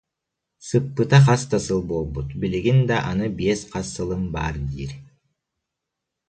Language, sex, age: Yakut, male, 19-29